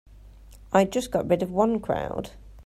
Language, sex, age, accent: English, female, 30-39, England English